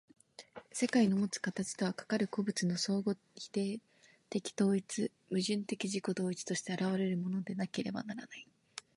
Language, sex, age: Japanese, female, under 19